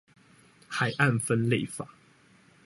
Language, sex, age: Chinese, male, 19-29